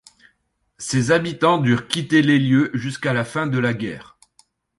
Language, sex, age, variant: French, male, 30-39, Français de métropole